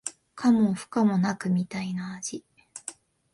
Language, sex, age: Japanese, female, 19-29